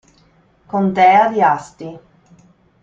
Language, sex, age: Italian, female, 40-49